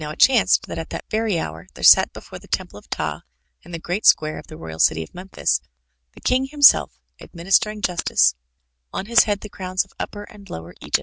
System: none